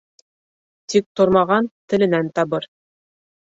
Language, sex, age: Bashkir, female, 30-39